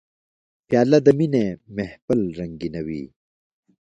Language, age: Pashto, 50-59